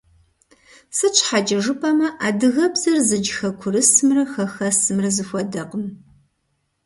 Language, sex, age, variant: Kabardian, female, 40-49, Адыгэбзэ (Къэбэрдей, Кирил, Урысей)